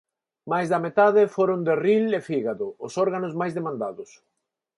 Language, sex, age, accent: Galician, male, 50-59, Neofalante